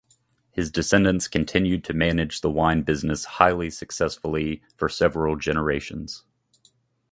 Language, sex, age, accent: English, male, 30-39, United States English